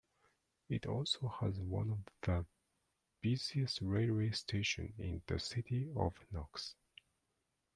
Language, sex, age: English, male, 40-49